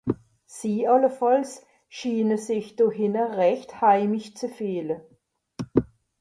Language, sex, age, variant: Swiss German, female, 50-59, Nordniederàlemmànisch (Rishoffe, Zàwere, Bùsswìller, Hawenau, Brüemt, Stroossbùri, Molse, Dàmbàch, Schlettstàtt, Pfàlzbùri usw.)